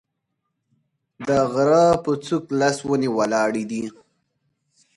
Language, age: Pashto, 19-29